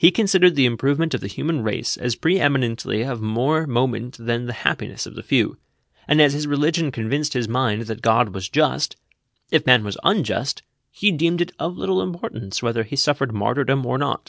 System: none